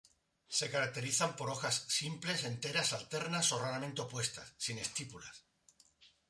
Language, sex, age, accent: Spanish, male, 60-69, España: Sur peninsular (Andalucia, Extremadura, Murcia)